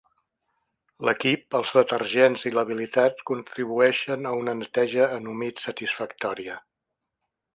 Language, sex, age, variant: Catalan, male, 70-79, Central